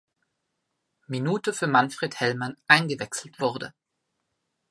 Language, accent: German, Österreichisches Deutsch